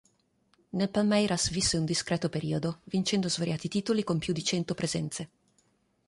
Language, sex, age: Italian, female, 30-39